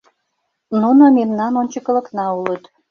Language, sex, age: Mari, female, 50-59